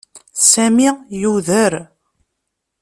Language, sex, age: Kabyle, female, 30-39